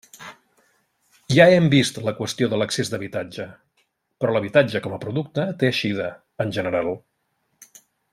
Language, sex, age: Catalan, male, 50-59